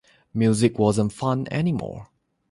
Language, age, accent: English, 19-29, United States English; Malaysian English